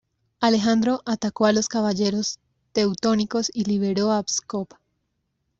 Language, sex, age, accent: Spanish, female, 19-29, Caribe: Cuba, Venezuela, Puerto Rico, República Dominicana, Panamá, Colombia caribeña, México caribeño, Costa del golfo de México